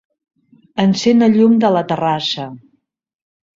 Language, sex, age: Catalan, female, 70-79